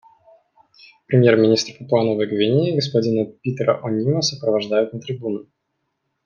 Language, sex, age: Russian, male, 19-29